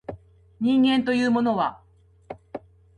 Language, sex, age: Japanese, female, 60-69